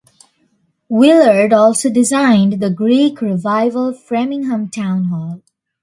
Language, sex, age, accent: English, female, under 19, United States English